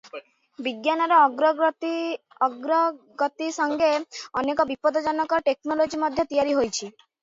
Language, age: Odia, 50-59